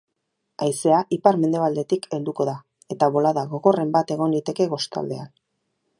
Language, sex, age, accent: Basque, female, 40-49, Erdialdekoa edo Nafarra (Gipuzkoa, Nafarroa)